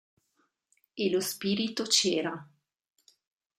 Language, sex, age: Italian, female, 40-49